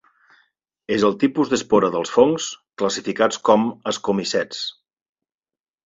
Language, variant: Catalan, Central